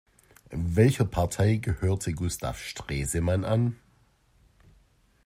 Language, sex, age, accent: German, male, 50-59, Deutschland Deutsch